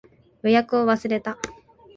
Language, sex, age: Japanese, female, 19-29